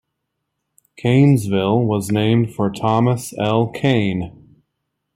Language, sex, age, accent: English, male, 30-39, United States English